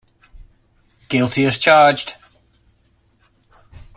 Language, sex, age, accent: English, male, 40-49, England English